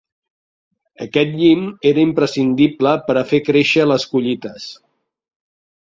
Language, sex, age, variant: Catalan, male, 50-59, Central